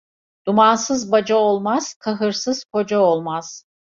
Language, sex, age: Turkish, female, 50-59